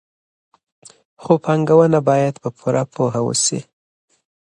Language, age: Pashto, 19-29